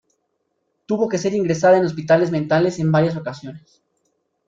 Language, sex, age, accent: Spanish, male, 19-29, México